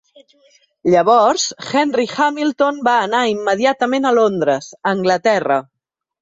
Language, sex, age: Catalan, female, 30-39